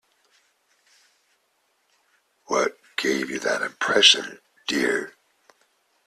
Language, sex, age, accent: English, male, 50-59, England English